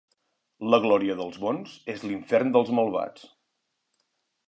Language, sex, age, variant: Catalan, male, 40-49, Nord-Occidental